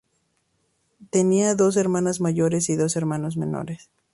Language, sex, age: Spanish, female, 30-39